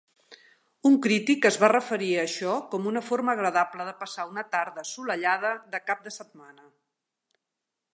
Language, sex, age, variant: Catalan, female, 50-59, Central